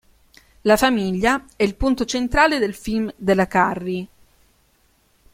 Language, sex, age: Italian, female, 40-49